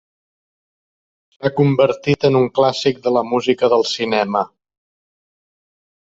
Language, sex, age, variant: Catalan, male, 70-79, Central